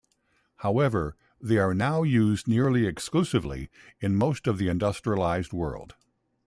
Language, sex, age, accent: English, male, 60-69, United States English